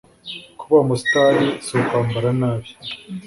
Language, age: Kinyarwanda, 30-39